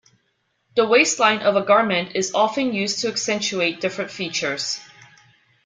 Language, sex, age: English, female, 40-49